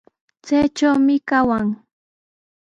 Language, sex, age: Sihuas Ancash Quechua, female, 19-29